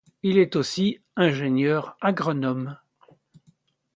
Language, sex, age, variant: French, male, 60-69, Français de métropole